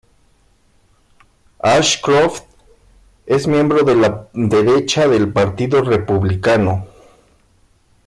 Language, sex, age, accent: Spanish, male, 40-49, México